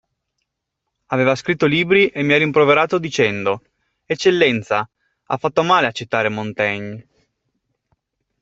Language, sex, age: Italian, male, 30-39